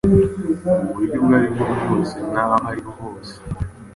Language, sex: Kinyarwanda, male